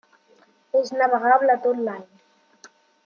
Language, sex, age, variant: Catalan, male, under 19, Central